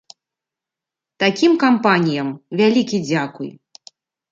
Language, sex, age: Belarusian, female, 40-49